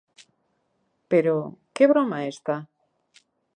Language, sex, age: Galician, female, 40-49